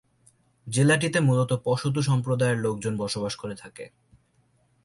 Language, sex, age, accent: Bengali, male, 19-29, Native